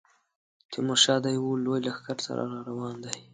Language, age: Pashto, under 19